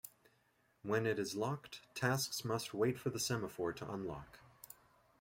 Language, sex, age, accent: English, male, 30-39, Canadian English